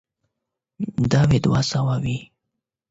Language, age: Pashto, 19-29